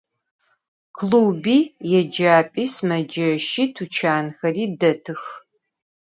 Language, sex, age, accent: Adyghe, female, 40-49, Кıэмгуй (Çemguy)